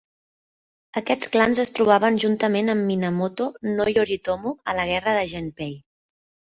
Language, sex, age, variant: Catalan, female, 30-39, Central